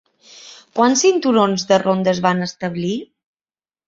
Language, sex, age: Catalan, female, 30-39